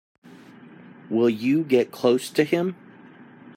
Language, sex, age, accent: English, male, 30-39, United States English